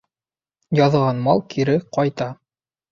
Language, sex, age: Bashkir, male, 19-29